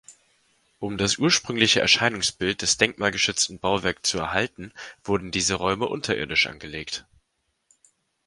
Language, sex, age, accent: German, male, 19-29, Deutschland Deutsch